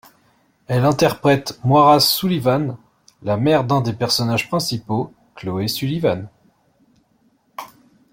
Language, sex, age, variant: French, male, 30-39, Français de métropole